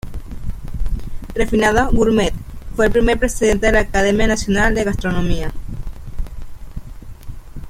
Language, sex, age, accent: Spanish, female, 19-29, Caribe: Cuba, Venezuela, Puerto Rico, República Dominicana, Panamá, Colombia caribeña, México caribeño, Costa del golfo de México